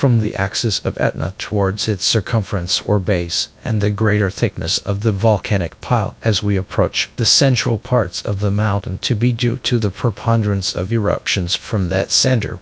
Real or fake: fake